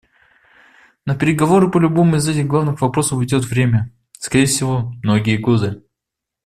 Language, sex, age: Russian, male, under 19